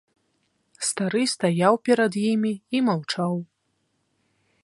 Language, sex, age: Belarusian, female, 19-29